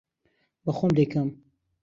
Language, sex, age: Central Kurdish, male, 19-29